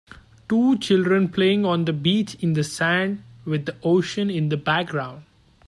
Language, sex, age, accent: English, male, 19-29, United States English